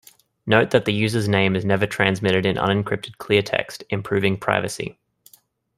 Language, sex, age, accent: English, male, 19-29, Australian English